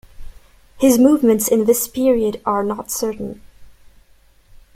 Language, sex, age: English, female, 19-29